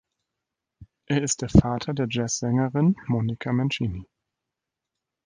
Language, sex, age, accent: German, male, 30-39, Deutschland Deutsch